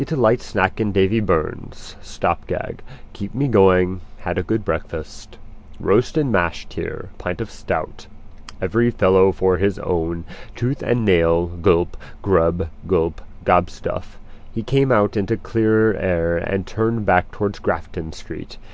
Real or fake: real